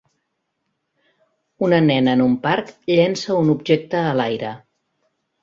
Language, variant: Catalan, Central